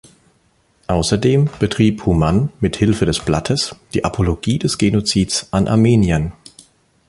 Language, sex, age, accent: German, male, 30-39, Deutschland Deutsch